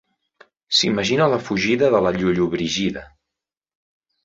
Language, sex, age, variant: Catalan, male, 30-39, Central